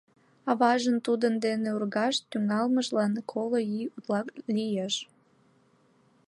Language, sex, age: Mari, female, 19-29